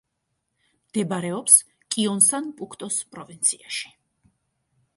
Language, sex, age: Georgian, female, 30-39